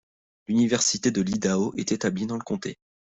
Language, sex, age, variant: French, male, under 19, Français de métropole